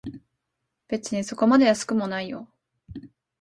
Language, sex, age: Japanese, female, 19-29